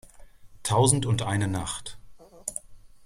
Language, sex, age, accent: German, male, 30-39, Deutschland Deutsch